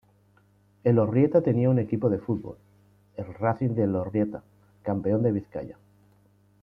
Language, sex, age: Spanish, male, 40-49